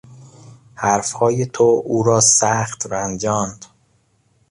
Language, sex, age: Persian, male, 19-29